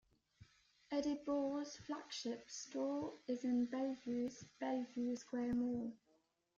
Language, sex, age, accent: English, female, under 19, England English